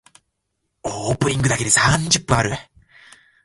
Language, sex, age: Japanese, male, 19-29